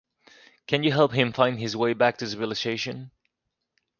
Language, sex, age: English, male, 19-29